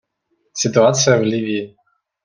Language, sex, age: Russian, male, 19-29